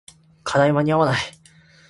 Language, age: Japanese, 19-29